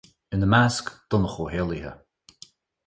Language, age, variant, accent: Irish, 50-59, Gaeilge Chonnacht, Cainteoir dúchais, Gaeltacht